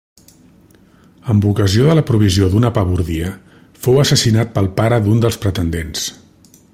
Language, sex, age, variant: Catalan, male, 40-49, Central